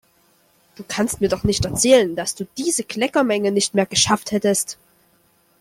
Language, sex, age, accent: German, male, under 19, Deutschland Deutsch